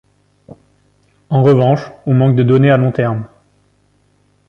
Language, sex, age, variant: French, male, 19-29, Français de métropole